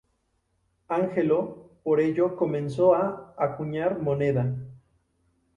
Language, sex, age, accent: Spanish, male, 19-29, México